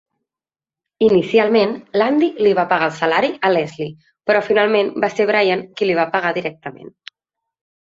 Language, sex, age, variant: Catalan, female, 19-29, Central